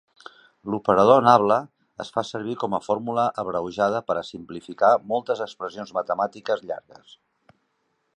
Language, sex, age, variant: Catalan, male, 50-59, Central